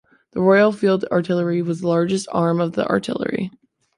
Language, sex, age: English, female, 19-29